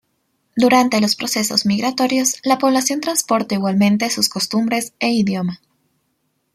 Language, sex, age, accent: Spanish, female, 19-29, Andino-Pacífico: Colombia, Perú, Ecuador, oeste de Bolivia y Venezuela andina